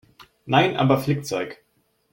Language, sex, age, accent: German, male, 19-29, Deutschland Deutsch